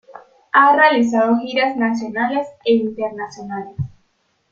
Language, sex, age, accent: Spanish, female, 19-29, Andino-Pacífico: Colombia, Perú, Ecuador, oeste de Bolivia y Venezuela andina